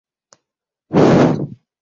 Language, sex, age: Swahili, male, 30-39